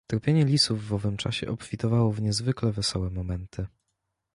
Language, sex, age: Polish, male, 19-29